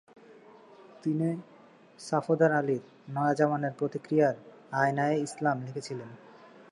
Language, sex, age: Bengali, male, 19-29